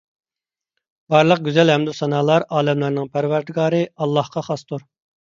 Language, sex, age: Uyghur, male, 30-39